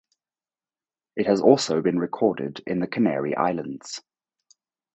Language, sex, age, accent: English, male, 30-39, United States English